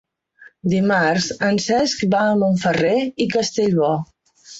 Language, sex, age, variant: Catalan, female, 60-69, Central